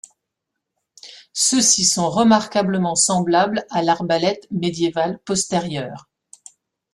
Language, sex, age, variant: French, female, 50-59, Français de métropole